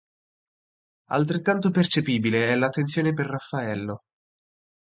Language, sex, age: Italian, male, 19-29